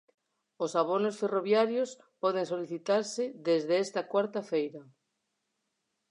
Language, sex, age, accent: Galician, female, 40-49, Normativo (estándar)